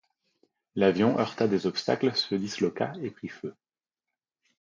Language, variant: French, Français de métropole